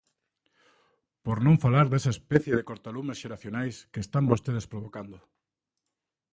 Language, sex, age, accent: Galician, male, 30-39, Oriental (común en zona oriental)